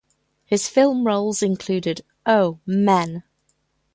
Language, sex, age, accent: English, female, 50-59, England English